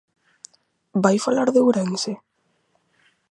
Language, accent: Galician, Normativo (estándar)